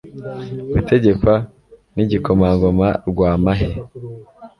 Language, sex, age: Kinyarwanda, male, 19-29